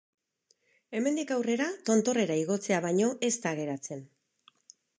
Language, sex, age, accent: Basque, female, 50-59, Erdialdekoa edo Nafarra (Gipuzkoa, Nafarroa)